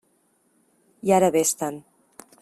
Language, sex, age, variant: Catalan, female, 40-49, Central